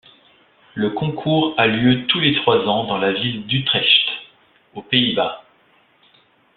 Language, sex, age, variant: French, male, 30-39, Français de métropole